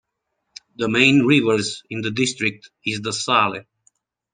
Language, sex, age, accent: English, male, 30-39, United States English